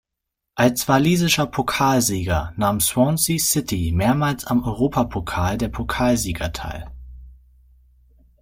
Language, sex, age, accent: German, male, 19-29, Deutschland Deutsch